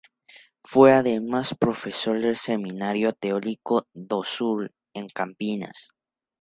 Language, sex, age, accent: Spanish, male, under 19, México